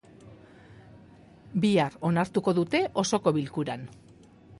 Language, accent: Basque, Mendebalekoa (Araba, Bizkaia, Gipuzkoako mendebaleko herri batzuk)